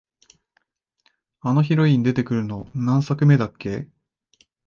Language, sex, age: Japanese, male, 19-29